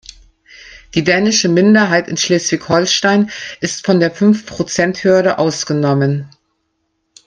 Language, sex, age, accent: German, female, 50-59, Deutschland Deutsch